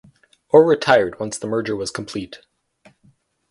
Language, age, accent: English, 19-29, United States English